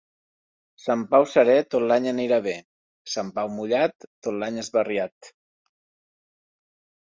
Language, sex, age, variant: Catalan, male, 30-39, Central